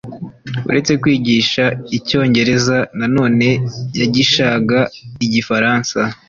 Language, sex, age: Kinyarwanda, male, 19-29